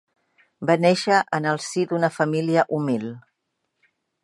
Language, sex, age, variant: Catalan, female, 60-69, Central